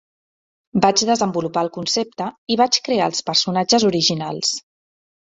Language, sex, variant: Catalan, female, Central